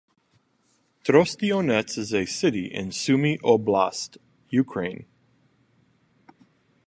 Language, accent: English, United States English